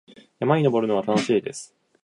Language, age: Japanese, 19-29